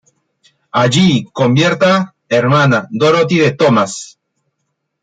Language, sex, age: Spanish, male, 30-39